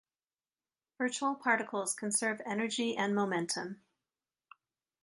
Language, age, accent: English, 19-29, United States English